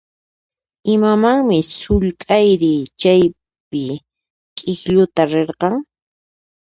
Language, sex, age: Puno Quechua, female, 30-39